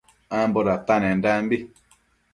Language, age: Matsés, 19-29